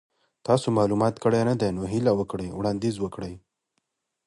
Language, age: Pashto, 19-29